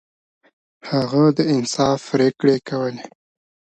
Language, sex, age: Pashto, male, 19-29